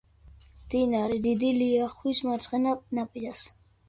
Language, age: Georgian, under 19